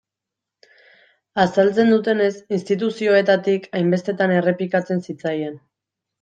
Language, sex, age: Basque, female, 19-29